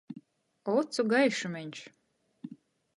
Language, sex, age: Latgalian, female, 30-39